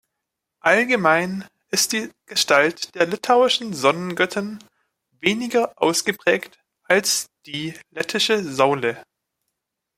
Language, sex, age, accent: German, male, 19-29, Deutschland Deutsch